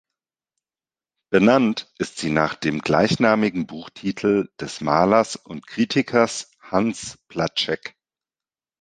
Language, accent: German, Deutschland Deutsch